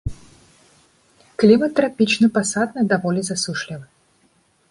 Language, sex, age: Belarusian, female, 19-29